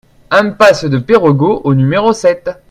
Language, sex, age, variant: French, male, 19-29, Français de métropole